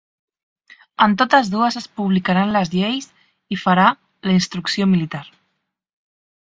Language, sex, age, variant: Catalan, female, 19-29, Central